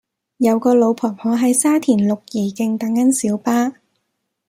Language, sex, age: Cantonese, female, 19-29